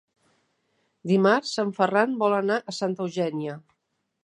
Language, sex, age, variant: Catalan, female, 50-59, Central